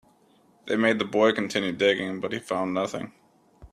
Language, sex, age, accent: English, male, 30-39, United States English